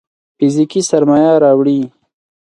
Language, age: Pashto, 19-29